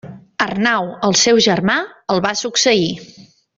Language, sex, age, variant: Catalan, female, 40-49, Nord-Occidental